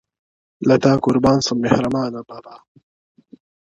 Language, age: Pashto, 19-29